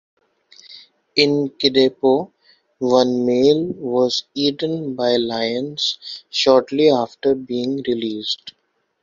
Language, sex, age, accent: English, male, 19-29, India and South Asia (India, Pakistan, Sri Lanka)